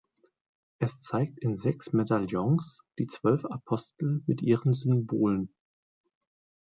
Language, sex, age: German, male, 30-39